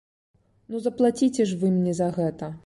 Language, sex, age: Belarusian, female, 30-39